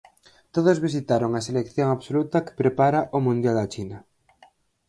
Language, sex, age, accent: Galician, male, 19-29, Central (gheada); Normativo (estándar)